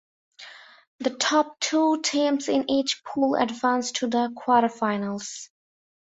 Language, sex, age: English, female, 19-29